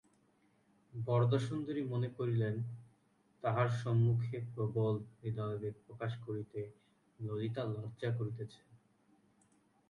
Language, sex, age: Bengali, male, 30-39